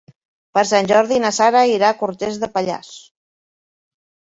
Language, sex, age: Catalan, female, 50-59